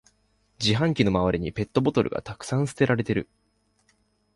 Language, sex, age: Japanese, male, 19-29